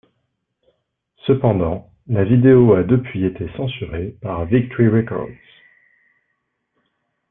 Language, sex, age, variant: French, male, 19-29, Français de métropole